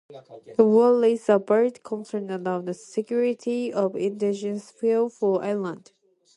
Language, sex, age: English, female, under 19